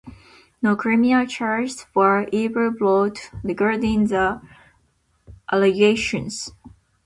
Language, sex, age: English, female, 19-29